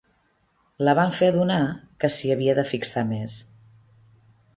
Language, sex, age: Catalan, female, 30-39